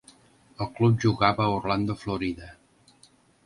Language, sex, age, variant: Catalan, male, 60-69, Central